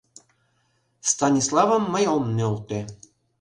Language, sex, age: Mari, male, 50-59